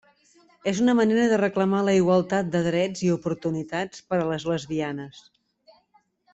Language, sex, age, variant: Catalan, female, 50-59, Central